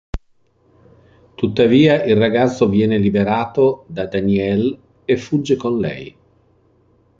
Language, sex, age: Italian, male, 60-69